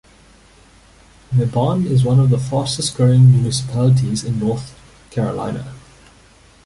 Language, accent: English, Southern African (South Africa, Zimbabwe, Namibia)